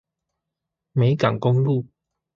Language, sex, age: Chinese, male, 19-29